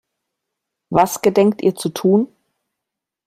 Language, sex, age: German, female, 40-49